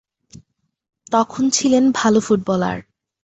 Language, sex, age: Bengali, female, under 19